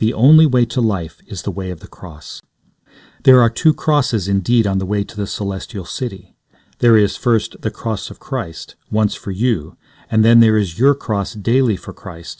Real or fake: real